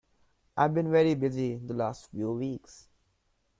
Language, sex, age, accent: English, male, 19-29, India and South Asia (India, Pakistan, Sri Lanka)